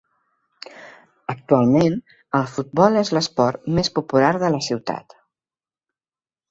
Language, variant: Catalan, Central